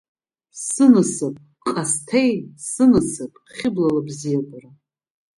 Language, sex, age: Abkhazian, female, 40-49